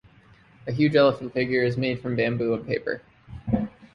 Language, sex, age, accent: English, male, 30-39, United States English